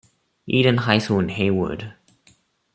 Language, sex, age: English, male, 19-29